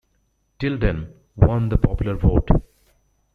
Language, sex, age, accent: English, male, 40-49, United States English